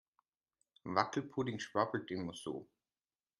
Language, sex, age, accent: German, male, 30-39, Österreichisches Deutsch